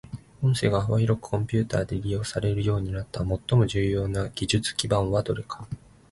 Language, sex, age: Japanese, male, 19-29